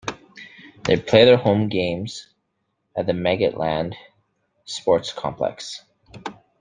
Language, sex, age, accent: English, male, 30-39, Canadian English